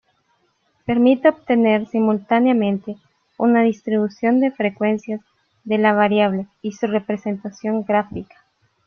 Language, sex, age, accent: Spanish, female, 30-39, América central